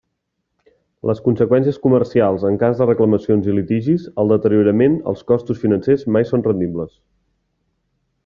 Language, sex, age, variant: Catalan, male, 19-29, Central